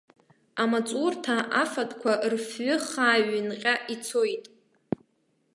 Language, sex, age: Abkhazian, female, under 19